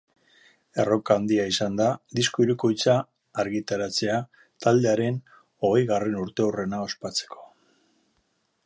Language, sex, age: Basque, male, 50-59